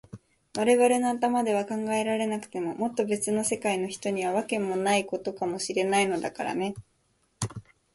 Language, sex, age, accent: Japanese, female, 19-29, 標準語